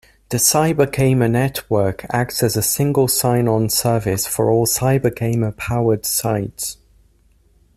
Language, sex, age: English, male, 19-29